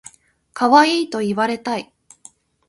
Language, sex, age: Japanese, female, 19-29